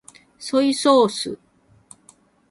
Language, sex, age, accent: Japanese, female, 60-69, 関西